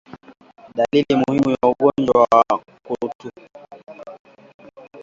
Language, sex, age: Swahili, male, 19-29